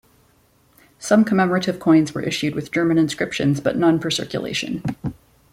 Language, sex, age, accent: English, female, 40-49, United States English